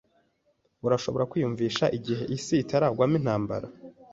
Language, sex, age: Kinyarwanda, male, 19-29